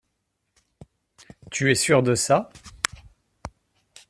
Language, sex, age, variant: French, male, 40-49, Français de métropole